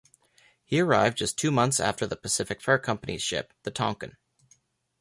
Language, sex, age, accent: English, male, 19-29, United States English